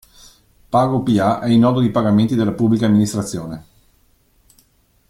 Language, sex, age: Italian, male, 40-49